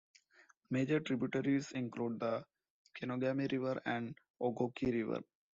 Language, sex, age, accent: English, male, 30-39, India and South Asia (India, Pakistan, Sri Lanka)